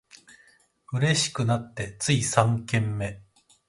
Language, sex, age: Japanese, male, 30-39